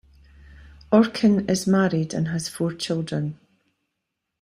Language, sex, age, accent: English, female, 50-59, Scottish English